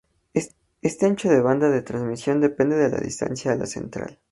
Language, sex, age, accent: Spanish, male, 19-29, México